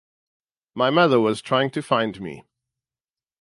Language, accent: English, Southern African (South Africa, Zimbabwe, Namibia)